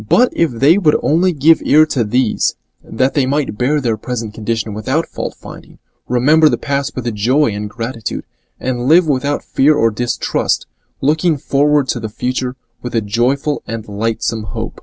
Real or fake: real